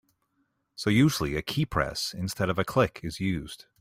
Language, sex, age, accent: English, male, 40-49, Canadian English